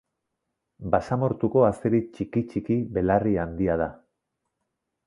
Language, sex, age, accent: Basque, male, 40-49, Erdialdekoa edo Nafarra (Gipuzkoa, Nafarroa)